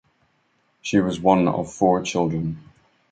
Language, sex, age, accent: English, male, 30-39, England English